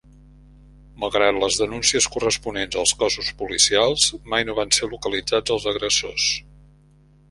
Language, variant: Catalan, Central